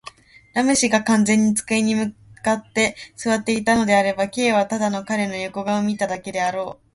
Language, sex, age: Japanese, female, 19-29